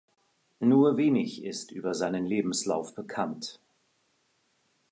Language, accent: German, Schweizerdeutsch